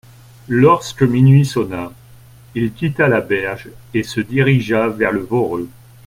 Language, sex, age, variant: French, male, 40-49, Français de métropole